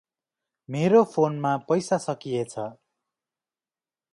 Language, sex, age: Nepali, male, 19-29